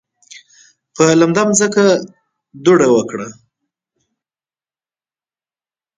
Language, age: Pashto, 19-29